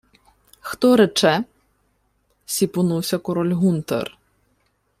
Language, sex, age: Ukrainian, female, 30-39